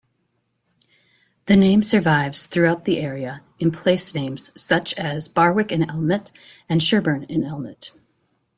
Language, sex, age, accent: English, female, 40-49, United States English